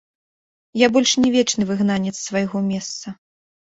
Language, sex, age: Belarusian, female, 19-29